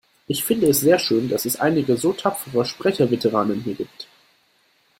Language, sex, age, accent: German, male, under 19, Deutschland Deutsch